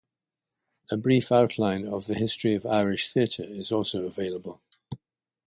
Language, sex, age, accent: English, male, 70-79, England English